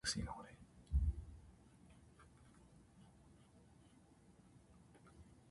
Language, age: Japanese, 40-49